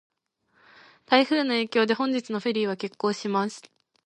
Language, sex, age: Japanese, female, 19-29